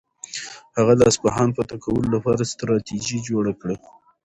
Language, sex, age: Pashto, male, 19-29